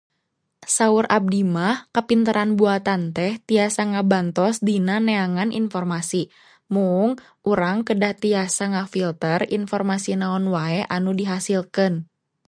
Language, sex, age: Sundanese, female, 19-29